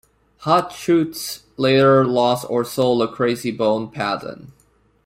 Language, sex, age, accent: English, male, 19-29, United States English